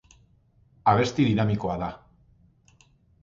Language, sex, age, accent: Basque, male, 40-49, Erdialdekoa edo Nafarra (Gipuzkoa, Nafarroa)